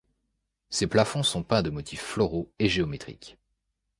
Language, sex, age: French, male, 19-29